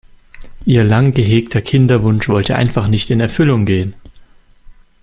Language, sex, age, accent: German, male, 19-29, Deutschland Deutsch